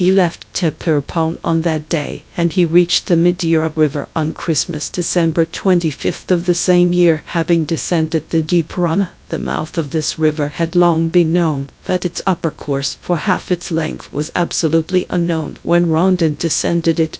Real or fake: fake